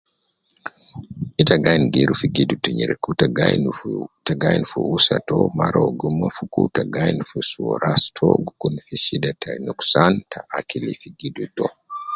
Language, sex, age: Nubi, male, 50-59